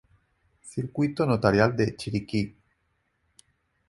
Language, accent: Spanish, España: Norte peninsular (Asturias, Castilla y León, Cantabria, País Vasco, Navarra, Aragón, La Rioja, Guadalajara, Cuenca)